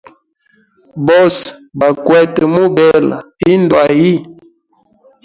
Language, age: Hemba, 30-39